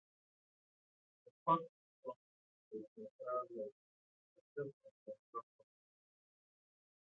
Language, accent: English, Southern African (South Africa, Zimbabwe, Namibia)